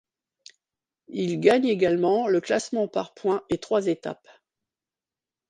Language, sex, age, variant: French, female, 50-59, Français de métropole